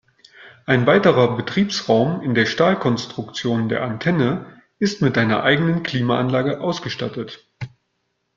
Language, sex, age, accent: German, male, 40-49, Deutschland Deutsch